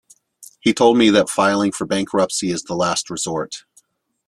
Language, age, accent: English, 40-49, United States English